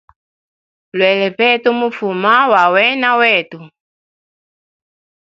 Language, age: Hemba, 19-29